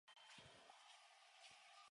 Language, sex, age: English, female, 19-29